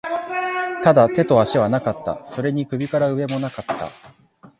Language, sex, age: Japanese, male, 19-29